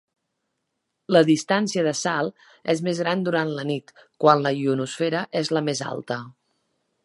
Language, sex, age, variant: Catalan, female, 40-49, Central